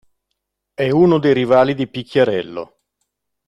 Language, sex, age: Italian, male, 50-59